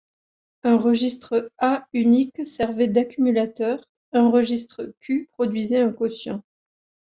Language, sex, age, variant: French, female, 30-39, Français de métropole